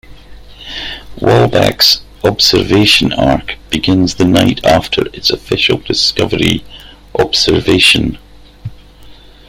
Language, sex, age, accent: English, male, 40-49, Scottish English